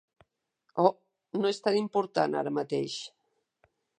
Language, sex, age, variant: Catalan, female, 50-59, Central